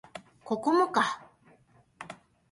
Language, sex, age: Japanese, female, 50-59